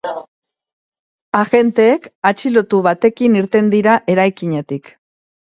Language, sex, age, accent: Basque, female, 50-59, Mendebalekoa (Araba, Bizkaia, Gipuzkoako mendebaleko herri batzuk)